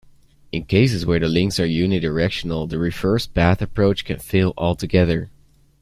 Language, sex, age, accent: English, male, under 19, United States English